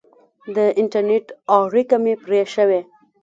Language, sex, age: Pashto, female, 19-29